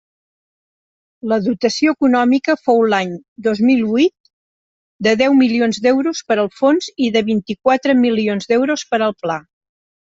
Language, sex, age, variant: Catalan, female, 60-69, Central